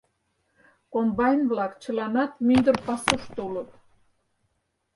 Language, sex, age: Mari, female, 60-69